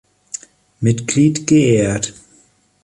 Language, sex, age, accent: German, male, 30-39, Deutschland Deutsch